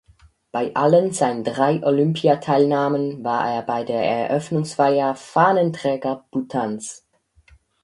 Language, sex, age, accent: German, male, under 19, Schweizerdeutsch